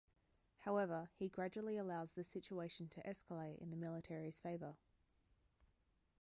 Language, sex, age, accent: English, female, 19-29, Australian English